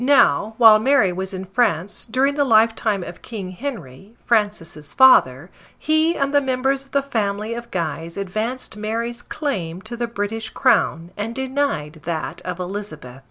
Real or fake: real